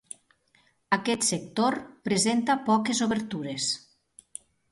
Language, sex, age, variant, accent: Catalan, female, 40-49, Nord-Occidental, nord-occidental